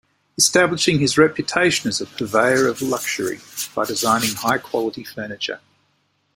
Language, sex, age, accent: English, male, 50-59, Australian English